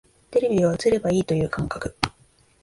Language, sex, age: Japanese, female, 19-29